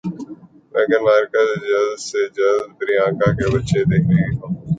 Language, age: Urdu, 19-29